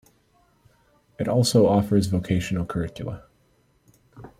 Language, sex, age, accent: English, male, 19-29, United States English